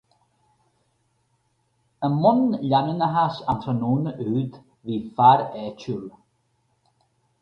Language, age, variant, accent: Irish, 50-59, Gaeilge Uladh, Cainteoir dúchais, Gaeltacht